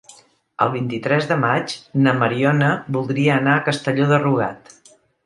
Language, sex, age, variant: Catalan, female, 60-69, Central